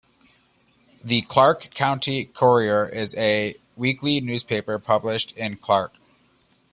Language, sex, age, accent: English, male, 30-39, United States English